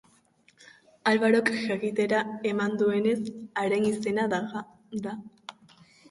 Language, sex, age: Basque, female, under 19